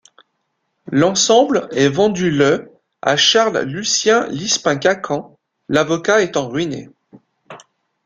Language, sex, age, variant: French, male, 40-49, Français de métropole